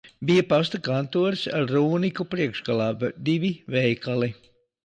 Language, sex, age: Latvian, male, 50-59